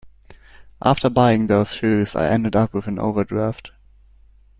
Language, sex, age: English, male, under 19